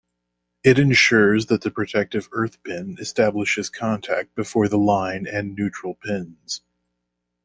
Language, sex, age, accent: English, male, 30-39, United States English